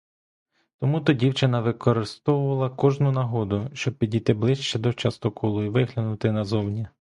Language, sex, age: Ukrainian, male, 19-29